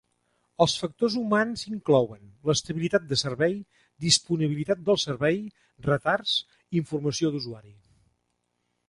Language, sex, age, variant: Catalan, male, 50-59, Central